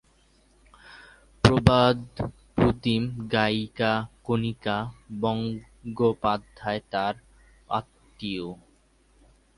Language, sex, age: Bengali, male, 19-29